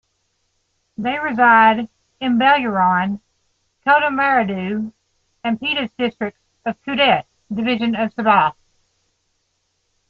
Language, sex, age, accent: English, female, 40-49, United States English